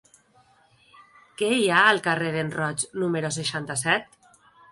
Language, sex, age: Catalan, female, 30-39